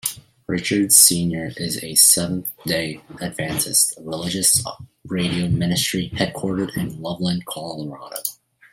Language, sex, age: English, male, under 19